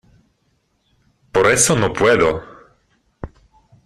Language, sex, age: Spanish, male, 30-39